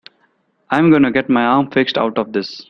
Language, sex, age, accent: English, male, 19-29, India and South Asia (India, Pakistan, Sri Lanka)